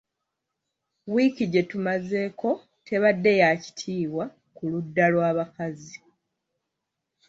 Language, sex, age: Ganda, female, 19-29